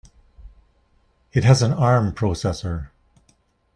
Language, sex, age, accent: English, male, 50-59, Canadian English